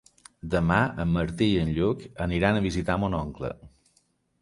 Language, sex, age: Catalan, male, 40-49